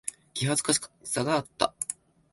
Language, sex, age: Japanese, male, 19-29